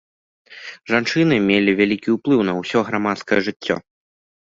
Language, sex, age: Belarusian, male, under 19